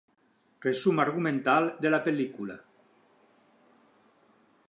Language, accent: Catalan, valencià